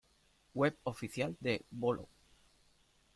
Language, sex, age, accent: Spanish, male, 19-29, España: Sur peninsular (Andalucia, Extremadura, Murcia)